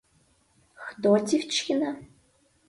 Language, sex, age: Mari, female, under 19